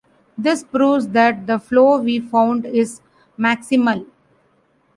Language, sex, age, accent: English, female, 40-49, India and South Asia (India, Pakistan, Sri Lanka)